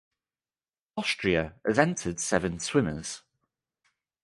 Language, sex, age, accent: English, male, 30-39, England English